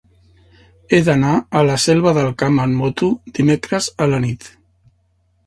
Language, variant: Catalan, Central